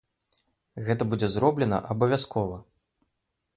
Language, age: Belarusian, 30-39